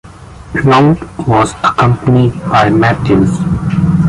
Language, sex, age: English, male, 19-29